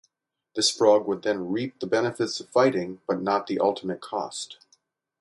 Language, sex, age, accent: English, male, 60-69, United States English